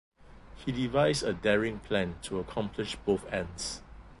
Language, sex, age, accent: English, male, 50-59, Singaporean English